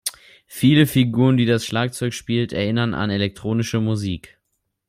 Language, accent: German, Deutschland Deutsch